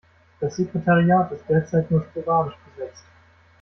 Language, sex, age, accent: German, male, 19-29, Deutschland Deutsch